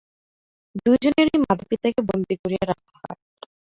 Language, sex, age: Bengali, female, 19-29